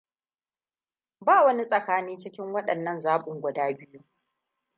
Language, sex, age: Hausa, female, 30-39